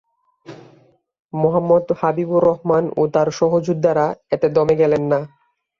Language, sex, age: Bengali, male, under 19